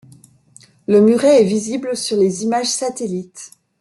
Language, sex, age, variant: French, female, 50-59, Français de métropole